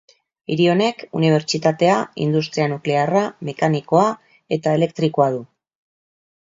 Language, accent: Basque, Mendebalekoa (Araba, Bizkaia, Gipuzkoako mendebaleko herri batzuk)